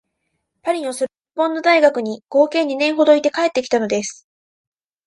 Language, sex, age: Japanese, female, under 19